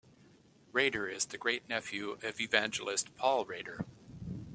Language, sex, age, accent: English, male, 60-69, United States English